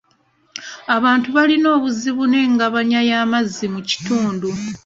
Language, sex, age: Ganda, female, 30-39